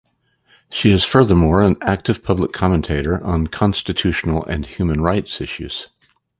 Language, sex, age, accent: English, male, 50-59, United States English